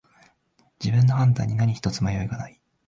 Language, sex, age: Japanese, male, 19-29